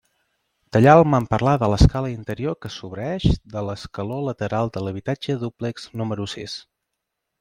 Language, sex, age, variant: Catalan, male, 30-39, Central